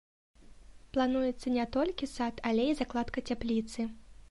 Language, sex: Belarusian, female